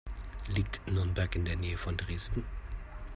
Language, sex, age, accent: German, male, 40-49, Deutschland Deutsch